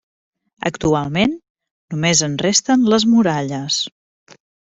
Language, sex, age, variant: Catalan, female, 40-49, Central